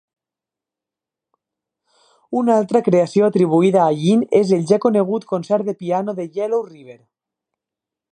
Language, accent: Catalan, valencià